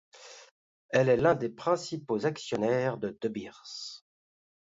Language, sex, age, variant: French, male, 40-49, Français de métropole